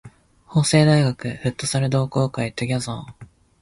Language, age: Japanese, 19-29